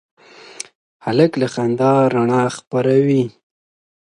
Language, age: Pashto, 19-29